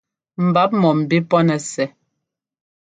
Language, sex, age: Ngomba, female, 30-39